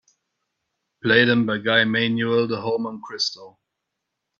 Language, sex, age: English, male, 19-29